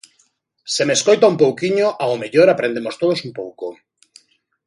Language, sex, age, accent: Galician, male, 40-49, Normativo (estándar)